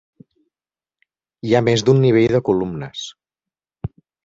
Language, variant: Catalan, Central